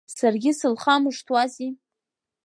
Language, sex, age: Abkhazian, female, under 19